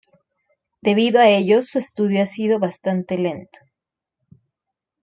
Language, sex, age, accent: Spanish, female, 19-29, México